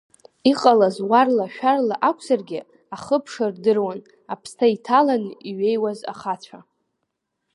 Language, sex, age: Abkhazian, female, 19-29